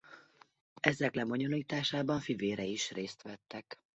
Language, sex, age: Hungarian, female, 40-49